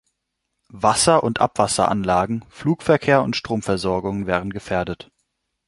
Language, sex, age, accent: German, male, 19-29, Deutschland Deutsch